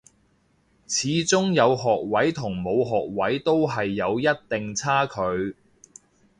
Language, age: Cantonese, 30-39